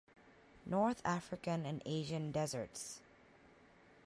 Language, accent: English, United States English